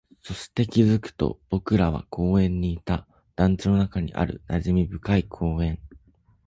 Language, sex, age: Japanese, male, 19-29